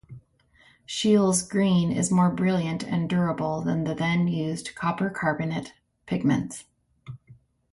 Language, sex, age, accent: English, female, 40-49, United States English